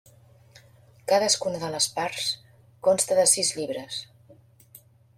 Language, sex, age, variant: Catalan, female, 50-59, Central